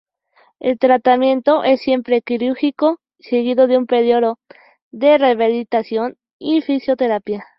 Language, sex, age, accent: Spanish, female, 19-29, México